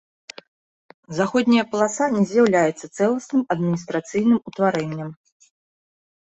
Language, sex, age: Belarusian, female, 30-39